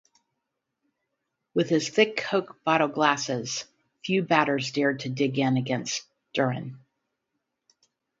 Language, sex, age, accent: English, female, 50-59, United States English; Midwestern